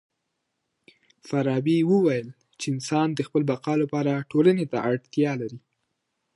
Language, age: Pashto, 19-29